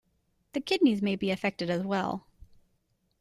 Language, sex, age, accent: English, female, 19-29, United States English